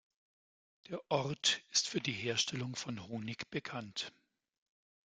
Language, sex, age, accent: German, male, 50-59, Deutschland Deutsch